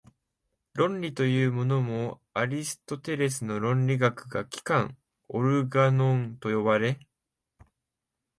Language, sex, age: Japanese, male, 19-29